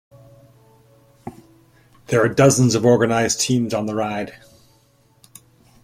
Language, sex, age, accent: English, male, 40-49, Canadian English